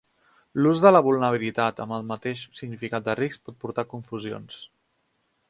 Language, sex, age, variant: Catalan, male, 30-39, Central